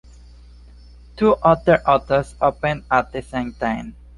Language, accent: English, United States English